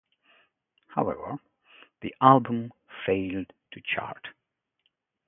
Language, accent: English, England English; India and South Asia (India, Pakistan, Sri Lanka)